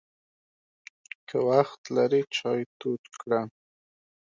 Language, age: Pashto, 19-29